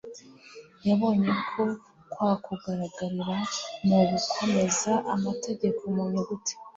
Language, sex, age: Kinyarwanda, female, 19-29